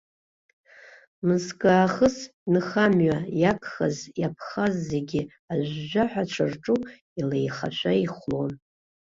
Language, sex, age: Abkhazian, female, 60-69